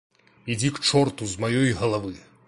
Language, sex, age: Belarusian, male, 19-29